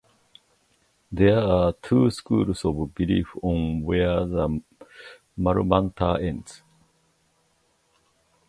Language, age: English, 50-59